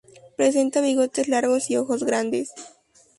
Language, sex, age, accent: Spanish, female, under 19, México